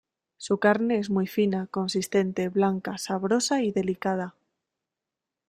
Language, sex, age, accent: Spanish, female, 19-29, España: Centro-Sur peninsular (Madrid, Toledo, Castilla-La Mancha)